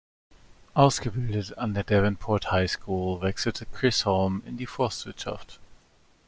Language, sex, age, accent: German, male, 30-39, Deutschland Deutsch